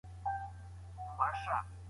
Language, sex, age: Pashto, female, 30-39